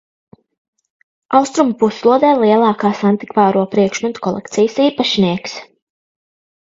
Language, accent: Latvian, Kurzeme